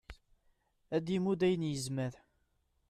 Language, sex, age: Kabyle, male, 30-39